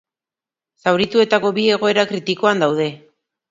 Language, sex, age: Basque, female, 40-49